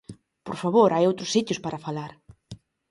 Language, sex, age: Galician, female, 19-29